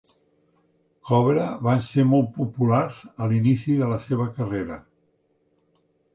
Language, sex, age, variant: Catalan, male, 60-69, Central